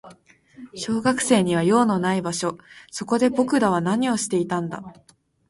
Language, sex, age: Japanese, female, 19-29